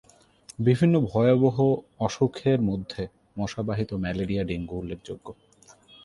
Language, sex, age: Bengali, male, 19-29